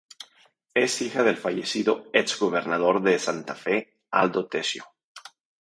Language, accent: Spanish, México